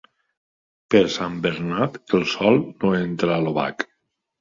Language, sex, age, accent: Catalan, male, 40-49, valencià